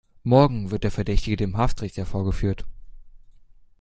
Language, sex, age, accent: German, male, under 19, Deutschland Deutsch